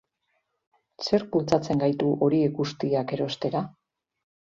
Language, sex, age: Basque, female, 40-49